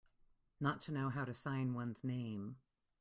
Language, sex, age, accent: English, female, 40-49, United States English